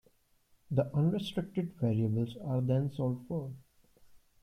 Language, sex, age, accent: English, male, 19-29, India and South Asia (India, Pakistan, Sri Lanka)